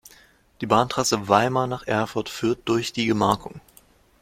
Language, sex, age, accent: German, male, under 19, Deutschland Deutsch